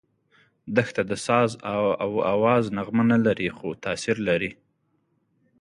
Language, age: Pashto, 30-39